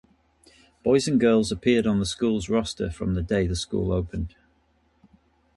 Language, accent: English, England English